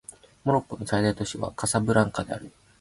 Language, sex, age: Japanese, male, 19-29